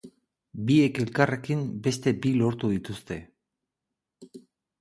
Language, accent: Basque, Erdialdekoa edo Nafarra (Gipuzkoa, Nafarroa)